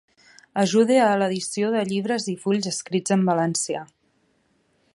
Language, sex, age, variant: Catalan, female, 30-39, Central